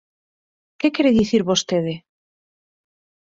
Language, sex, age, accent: Galician, female, 19-29, Normativo (estándar)